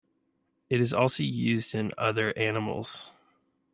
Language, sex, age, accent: English, male, 30-39, Canadian English